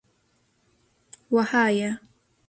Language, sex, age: Central Kurdish, female, 19-29